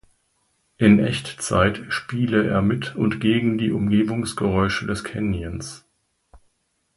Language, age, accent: German, 50-59, Deutschland Deutsch